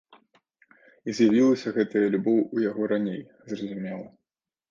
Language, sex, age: Belarusian, male, 19-29